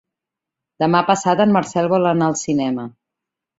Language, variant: Catalan, Central